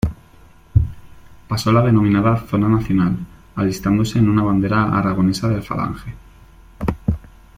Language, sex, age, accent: Spanish, male, 19-29, España: Centro-Sur peninsular (Madrid, Toledo, Castilla-La Mancha)